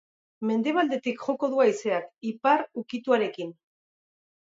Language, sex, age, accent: Basque, female, 40-49, Erdialdekoa edo Nafarra (Gipuzkoa, Nafarroa)